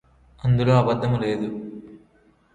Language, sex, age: Telugu, male, under 19